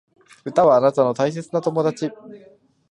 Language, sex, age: Japanese, male, 19-29